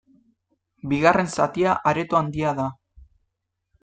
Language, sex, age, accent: Basque, male, 19-29, Mendebalekoa (Araba, Bizkaia, Gipuzkoako mendebaleko herri batzuk)